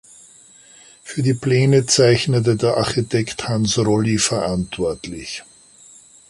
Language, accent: German, Österreichisches Deutsch